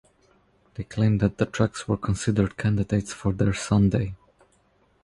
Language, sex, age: English, male, 30-39